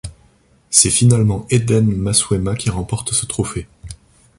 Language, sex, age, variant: French, male, 30-39, Français de métropole